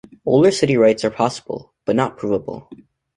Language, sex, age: English, male, under 19